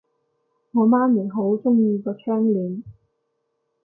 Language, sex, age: Cantonese, female, 19-29